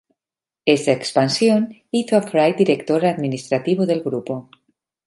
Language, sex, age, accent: Spanish, female, 40-49, España: Norte peninsular (Asturias, Castilla y León, Cantabria, País Vasco, Navarra, Aragón, La Rioja, Guadalajara, Cuenca)